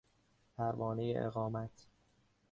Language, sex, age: Persian, male, 19-29